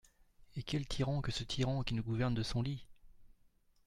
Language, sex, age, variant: French, male, 40-49, Français de métropole